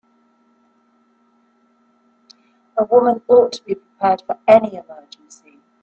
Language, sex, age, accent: English, female, 50-59, England English